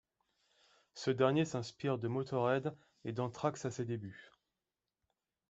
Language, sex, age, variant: French, male, 30-39, Français de métropole